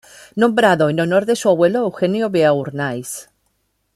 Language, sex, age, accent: Spanish, female, 50-59, España: Norte peninsular (Asturias, Castilla y León, Cantabria, País Vasco, Navarra, Aragón, La Rioja, Guadalajara, Cuenca)